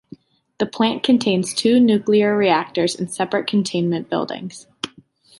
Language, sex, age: English, female, 19-29